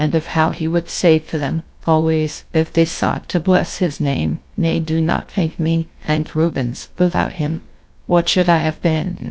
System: TTS, GlowTTS